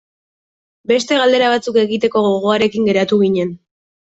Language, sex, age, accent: Basque, female, 19-29, Mendebalekoa (Araba, Bizkaia, Gipuzkoako mendebaleko herri batzuk)